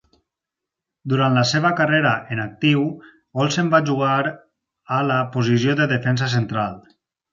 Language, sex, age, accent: Catalan, male, 30-39, valencià